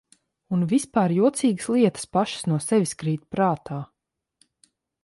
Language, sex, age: Latvian, female, 30-39